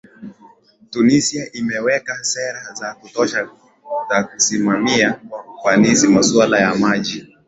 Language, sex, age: Swahili, male, 19-29